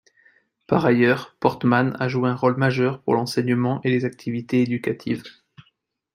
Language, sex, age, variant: French, male, 30-39, Français de métropole